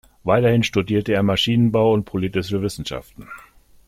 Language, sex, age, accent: German, male, 60-69, Deutschland Deutsch